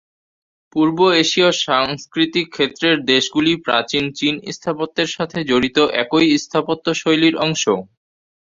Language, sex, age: Bengali, male, under 19